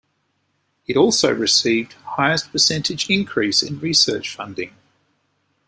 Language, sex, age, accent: English, male, 50-59, Australian English